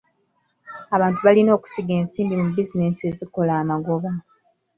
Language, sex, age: Ganda, female, 19-29